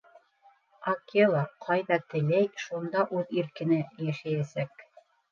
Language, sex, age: Bashkir, female, 40-49